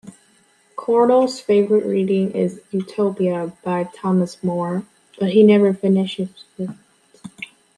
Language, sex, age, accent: English, female, under 19, United States English